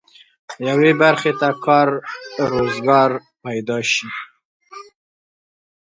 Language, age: Pashto, 30-39